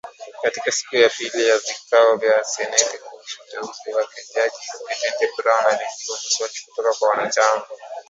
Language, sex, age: Swahili, male, 19-29